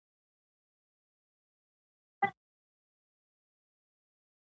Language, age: Pashto, 19-29